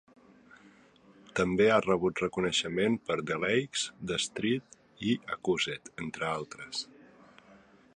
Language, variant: Catalan, Central